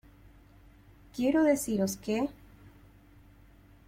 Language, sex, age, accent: Spanish, female, 19-29, Andino-Pacífico: Colombia, Perú, Ecuador, oeste de Bolivia y Venezuela andina